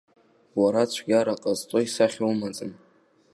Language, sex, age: Abkhazian, male, under 19